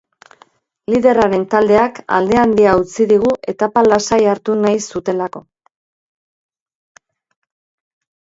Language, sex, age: Basque, female, 50-59